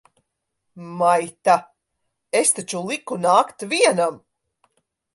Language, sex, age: Latvian, female, 40-49